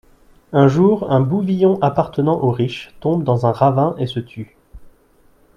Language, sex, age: French, male, 30-39